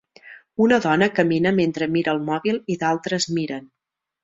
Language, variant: Catalan, Central